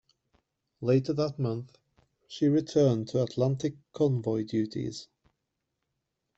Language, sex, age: English, male, 30-39